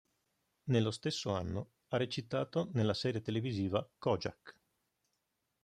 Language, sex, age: Italian, male, 50-59